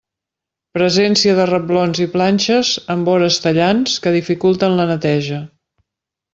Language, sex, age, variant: Catalan, female, 50-59, Central